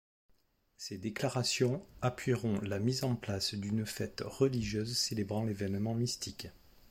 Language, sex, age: French, male, 40-49